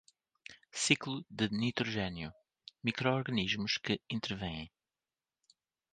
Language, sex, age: Portuguese, male, 40-49